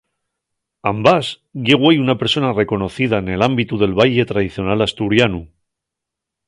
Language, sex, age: Asturian, male, 40-49